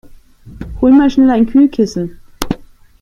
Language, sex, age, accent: German, female, 30-39, Deutschland Deutsch